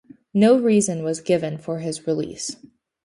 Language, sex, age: English, female, under 19